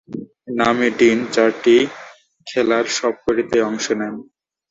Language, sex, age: Bengali, male, 19-29